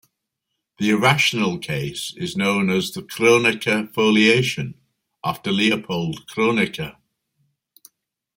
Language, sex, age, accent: English, male, 50-59, England English